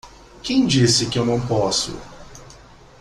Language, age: Portuguese, 30-39